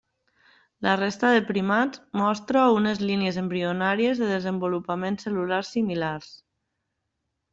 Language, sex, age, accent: Catalan, female, 30-39, valencià